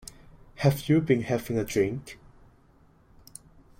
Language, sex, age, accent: English, male, 19-29, Hong Kong English